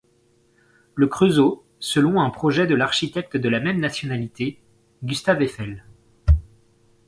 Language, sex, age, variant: French, male, 30-39, Français de métropole